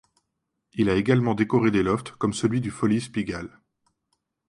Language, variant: French, Français de métropole